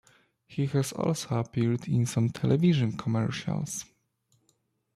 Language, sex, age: English, male, 19-29